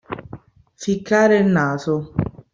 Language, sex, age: Italian, female, 19-29